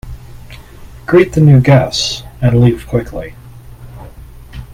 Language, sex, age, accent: English, male, 40-49, United States English